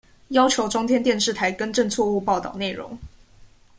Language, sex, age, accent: Chinese, female, 19-29, 出生地：臺北市